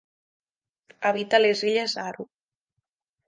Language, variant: Catalan, Nord-Occidental